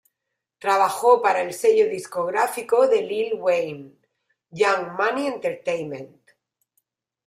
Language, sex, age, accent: Spanish, female, 40-49, España: Sur peninsular (Andalucia, Extremadura, Murcia)